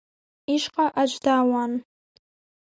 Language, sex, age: Abkhazian, female, under 19